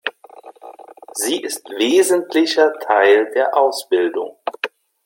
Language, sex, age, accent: German, male, 30-39, Deutschland Deutsch